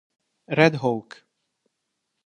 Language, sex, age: Italian, male, 19-29